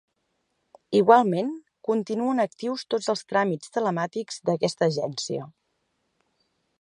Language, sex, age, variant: Catalan, female, 40-49, Central